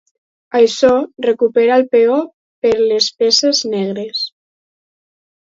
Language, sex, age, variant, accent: Catalan, female, under 19, Alacantí, valencià